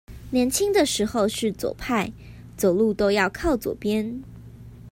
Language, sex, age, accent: Chinese, female, 19-29, 出生地：臺北市